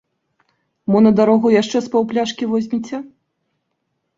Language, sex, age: Belarusian, female, 30-39